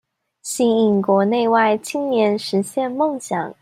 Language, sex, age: Chinese, female, 19-29